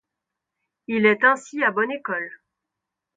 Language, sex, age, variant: French, female, 19-29, Français de métropole